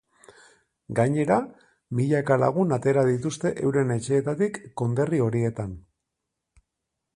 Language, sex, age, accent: Basque, male, 40-49, Mendebalekoa (Araba, Bizkaia, Gipuzkoako mendebaleko herri batzuk)